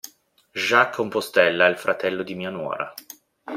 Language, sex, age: Italian, male, 30-39